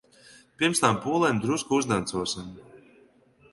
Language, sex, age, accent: Latvian, male, 30-39, Rigas